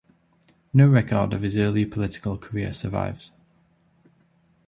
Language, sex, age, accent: English, male, 19-29, England English